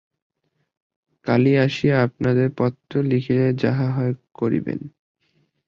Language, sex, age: Bengali, male, under 19